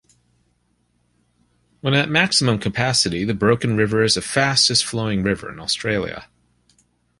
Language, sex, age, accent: English, male, 40-49, United States English